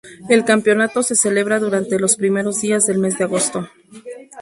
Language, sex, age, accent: Spanish, female, 30-39, México